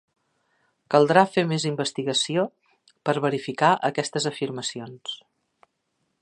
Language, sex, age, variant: Catalan, female, 60-69, Central